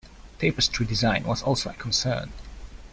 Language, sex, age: English, male, 19-29